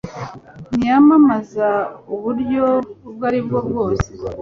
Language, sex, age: Kinyarwanda, female, 30-39